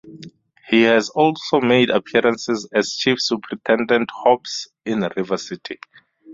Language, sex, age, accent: English, male, 30-39, Southern African (South Africa, Zimbabwe, Namibia)